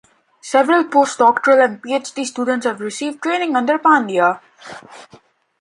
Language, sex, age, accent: English, male, under 19, India and South Asia (India, Pakistan, Sri Lanka)